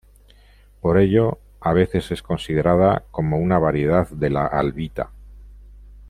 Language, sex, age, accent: Spanish, male, 50-59, España: Norte peninsular (Asturias, Castilla y León, Cantabria, País Vasco, Navarra, Aragón, La Rioja, Guadalajara, Cuenca)